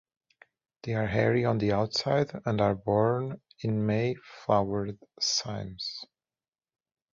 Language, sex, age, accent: English, male, 30-39, United States English